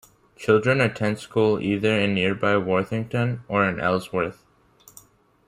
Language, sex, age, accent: English, male, under 19, United States English